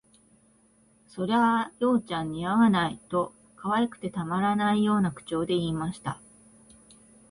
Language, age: Japanese, 40-49